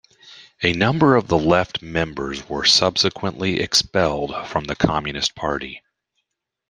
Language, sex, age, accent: English, male, 40-49, United States English